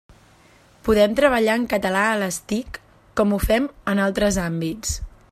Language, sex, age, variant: Catalan, female, 19-29, Central